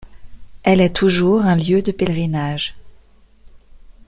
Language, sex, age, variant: French, female, 40-49, Français de métropole